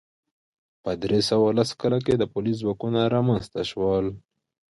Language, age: Pashto, 19-29